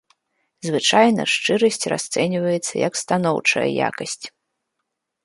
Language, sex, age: Belarusian, female, 30-39